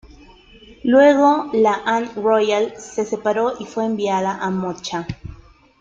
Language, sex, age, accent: Spanish, female, 30-39, Andino-Pacífico: Colombia, Perú, Ecuador, oeste de Bolivia y Venezuela andina